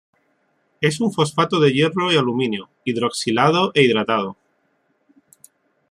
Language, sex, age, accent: Spanish, male, 30-39, España: Islas Canarias